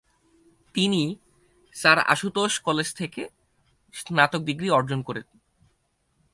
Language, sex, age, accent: Bengali, male, 19-29, Bengali